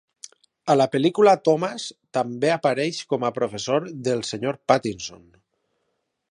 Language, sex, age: Catalan, male, 30-39